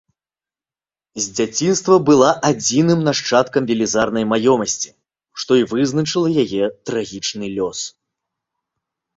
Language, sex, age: Belarusian, male, 30-39